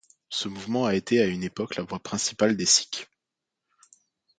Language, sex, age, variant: French, male, 19-29, Français de métropole